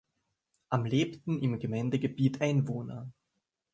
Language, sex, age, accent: German, male, 19-29, Österreichisches Deutsch